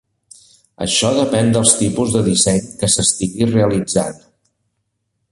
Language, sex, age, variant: Catalan, male, 50-59, Central